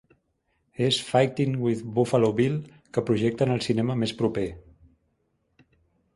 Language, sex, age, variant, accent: Catalan, male, 40-49, Central, central